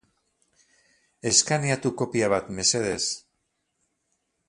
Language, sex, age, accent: Basque, male, 60-69, Erdialdekoa edo Nafarra (Gipuzkoa, Nafarroa)